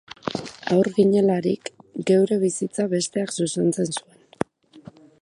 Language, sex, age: Basque, female, 19-29